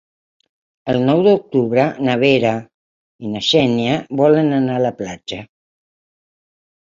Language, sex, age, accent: Catalan, female, 70-79, aprenent (recent, des del castellà)